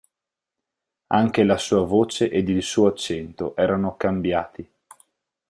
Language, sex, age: Italian, male, 19-29